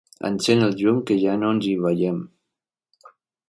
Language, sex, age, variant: Catalan, male, 50-59, Balear